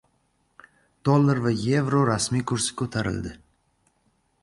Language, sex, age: Uzbek, male, 19-29